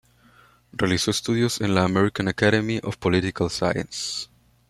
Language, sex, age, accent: Spanish, male, 19-29, México